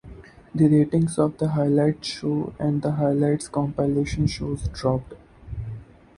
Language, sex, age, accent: English, male, 19-29, India and South Asia (India, Pakistan, Sri Lanka)